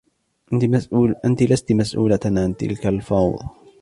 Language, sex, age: Arabic, male, 19-29